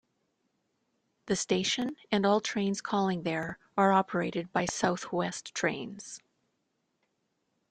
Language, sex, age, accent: English, female, 50-59, Canadian English